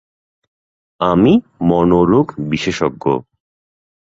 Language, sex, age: Bengali, male, 19-29